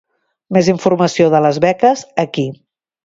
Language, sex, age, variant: Catalan, female, 50-59, Septentrional